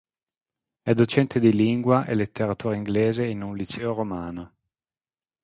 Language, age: Italian, 40-49